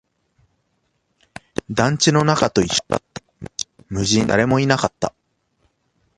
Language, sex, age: Japanese, male, 30-39